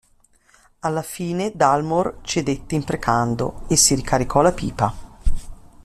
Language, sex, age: Italian, female, 50-59